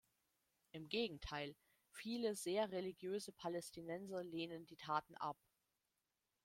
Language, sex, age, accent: German, female, 30-39, Deutschland Deutsch